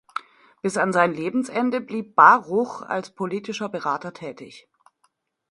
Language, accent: German, Deutschland Deutsch